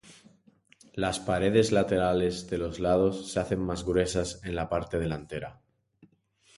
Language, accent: Spanish, España: Centro-Sur peninsular (Madrid, Toledo, Castilla-La Mancha)